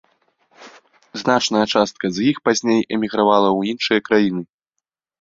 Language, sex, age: Belarusian, male, under 19